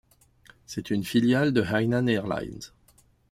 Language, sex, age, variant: French, male, 50-59, Français de métropole